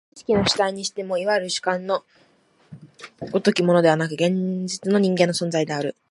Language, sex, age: Japanese, female, 19-29